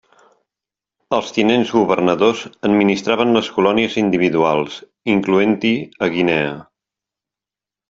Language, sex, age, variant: Catalan, male, 50-59, Central